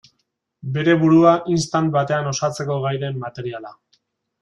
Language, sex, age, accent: Basque, male, 30-39, Erdialdekoa edo Nafarra (Gipuzkoa, Nafarroa)